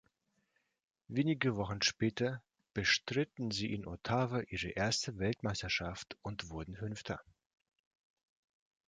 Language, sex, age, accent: German, male, 30-39, Russisch Deutsch